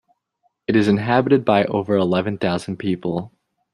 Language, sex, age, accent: English, male, 19-29, United States English